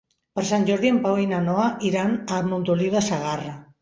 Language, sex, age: Catalan, female, 60-69